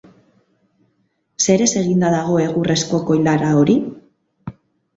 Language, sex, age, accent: Basque, female, 30-39, Mendebalekoa (Araba, Bizkaia, Gipuzkoako mendebaleko herri batzuk)